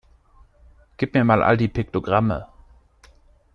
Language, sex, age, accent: German, male, 19-29, Deutschland Deutsch